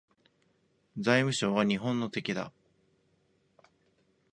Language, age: Japanese, 19-29